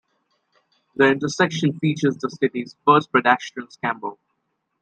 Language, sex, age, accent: English, male, 19-29, United States English